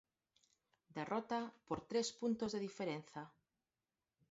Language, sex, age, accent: Galician, female, 50-59, Normativo (estándar)